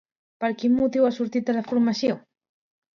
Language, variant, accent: Catalan, Central, central